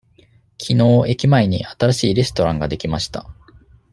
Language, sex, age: Japanese, male, 30-39